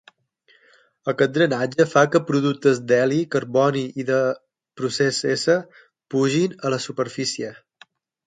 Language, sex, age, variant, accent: Catalan, male, 30-39, Balear, menorquí